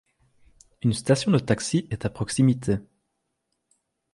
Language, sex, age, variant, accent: French, male, 30-39, Français d'Europe, Français de Belgique